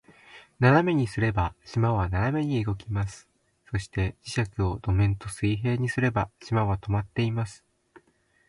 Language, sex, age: Japanese, male, 19-29